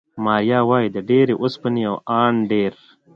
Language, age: Pashto, 30-39